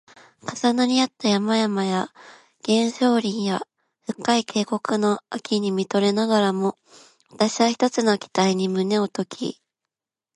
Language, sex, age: Japanese, female, under 19